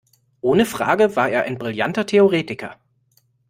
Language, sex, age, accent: German, male, 19-29, Deutschland Deutsch